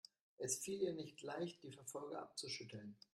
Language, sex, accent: German, male, Deutschland Deutsch